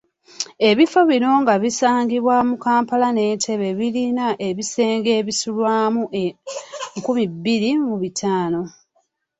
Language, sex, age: Ganda, female, 30-39